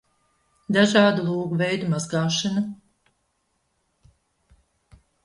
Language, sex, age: Latvian, female, 60-69